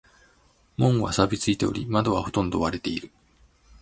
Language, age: Japanese, 50-59